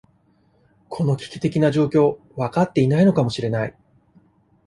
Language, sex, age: Japanese, male, 40-49